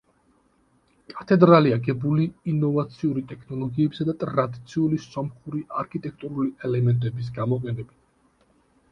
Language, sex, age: Georgian, male, 19-29